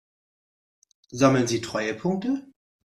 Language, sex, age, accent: German, male, 40-49, Deutschland Deutsch